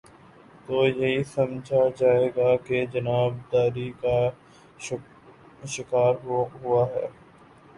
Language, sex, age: Urdu, male, 19-29